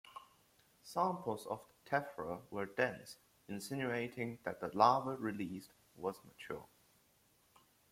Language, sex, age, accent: English, male, under 19, England English